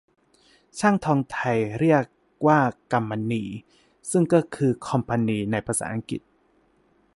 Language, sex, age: Thai, male, 19-29